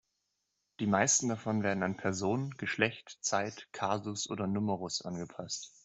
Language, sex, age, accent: German, male, 19-29, Deutschland Deutsch